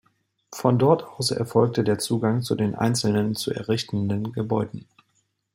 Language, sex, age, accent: German, male, 30-39, Deutschland Deutsch